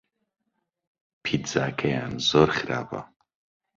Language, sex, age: Central Kurdish, male, under 19